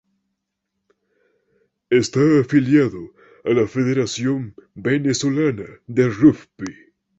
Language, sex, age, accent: Spanish, male, 19-29, Andino-Pacífico: Colombia, Perú, Ecuador, oeste de Bolivia y Venezuela andina